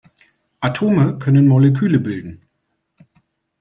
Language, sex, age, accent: German, male, 40-49, Deutschland Deutsch